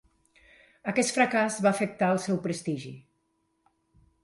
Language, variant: Catalan, Nord-Occidental